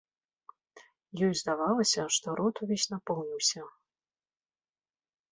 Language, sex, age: Belarusian, female, 40-49